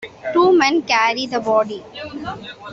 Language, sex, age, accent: English, female, under 19, India and South Asia (India, Pakistan, Sri Lanka)